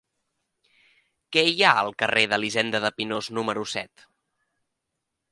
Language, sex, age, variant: Catalan, male, 19-29, Central